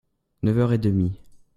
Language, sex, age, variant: French, male, under 19, Français de métropole